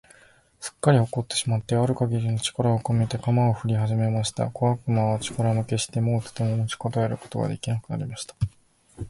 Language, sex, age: Japanese, male, under 19